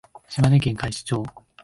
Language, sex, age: Japanese, male, 19-29